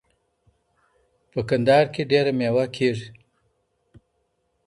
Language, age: Pashto, under 19